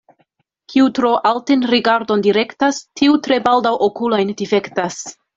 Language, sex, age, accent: Esperanto, female, 19-29, Internacia